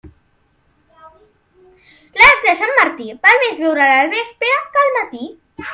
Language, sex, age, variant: Catalan, male, under 19, Central